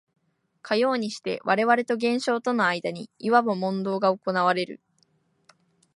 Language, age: Japanese, 19-29